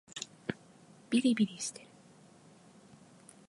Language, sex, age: Japanese, female, 30-39